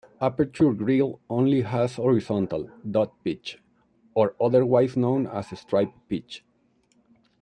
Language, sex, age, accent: English, male, 40-49, United States English